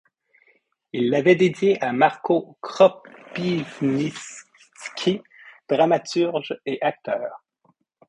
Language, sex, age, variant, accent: French, male, 30-39, Français d'Amérique du Nord, Français du Canada